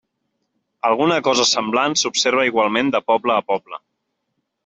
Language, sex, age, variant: Catalan, male, 19-29, Central